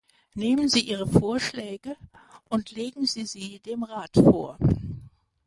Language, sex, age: German, female, 70-79